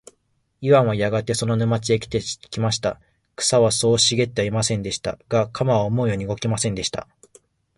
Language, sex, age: Japanese, male, 19-29